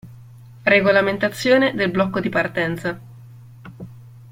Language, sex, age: Italian, female, 19-29